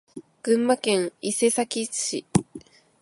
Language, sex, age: Japanese, female, 19-29